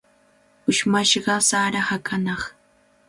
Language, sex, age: Cajatambo North Lima Quechua, female, 19-29